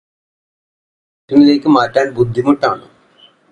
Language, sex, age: Malayalam, male, 40-49